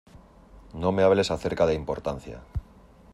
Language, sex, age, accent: Spanish, male, 40-49, España: Norte peninsular (Asturias, Castilla y León, Cantabria, País Vasco, Navarra, Aragón, La Rioja, Guadalajara, Cuenca)